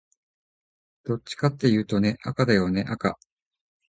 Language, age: Japanese, 50-59